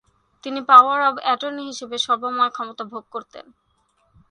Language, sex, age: Bengali, female, 19-29